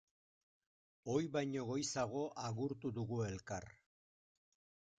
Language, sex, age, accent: Basque, male, 50-59, Erdialdekoa edo Nafarra (Gipuzkoa, Nafarroa)